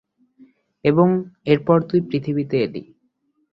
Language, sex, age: Bengali, male, under 19